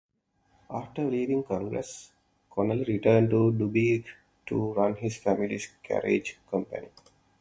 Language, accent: English, India and South Asia (India, Pakistan, Sri Lanka)